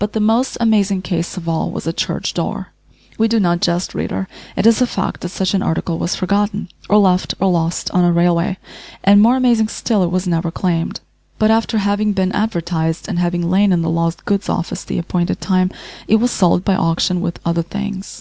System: none